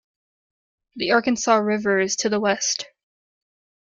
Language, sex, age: English, female, 30-39